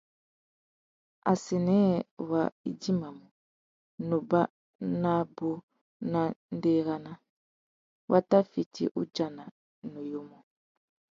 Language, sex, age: Tuki, female, 30-39